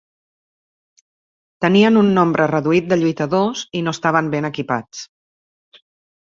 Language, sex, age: Catalan, female, 50-59